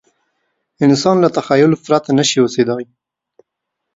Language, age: Pashto, 19-29